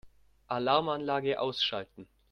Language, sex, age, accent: German, male, under 19, Deutschland Deutsch